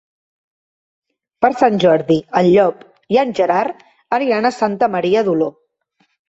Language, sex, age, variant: Catalan, female, 30-39, Central